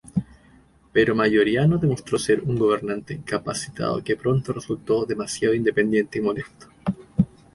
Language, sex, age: Spanish, male, 30-39